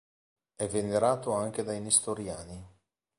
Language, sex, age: Italian, male, 40-49